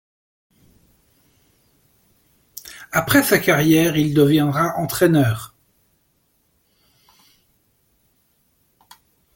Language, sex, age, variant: French, male, 40-49, Français de métropole